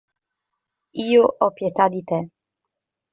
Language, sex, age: Italian, female, 19-29